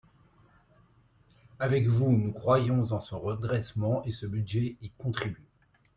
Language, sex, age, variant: French, male, 40-49, Français de métropole